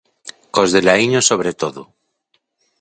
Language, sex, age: Galician, male, 40-49